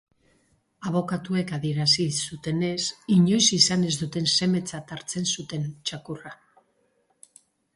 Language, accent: Basque, Erdialdekoa edo Nafarra (Gipuzkoa, Nafarroa)